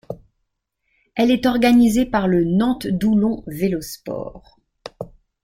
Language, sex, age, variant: French, female, 50-59, Français de métropole